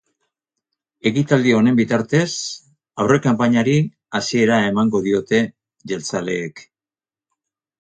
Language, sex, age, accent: Basque, male, 50-59, Mendebalekoa (Araba, Bizkaia, Gipuzkoako mendebaleko herri batzuk)